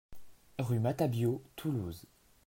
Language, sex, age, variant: French, male, under 19, Français de métropole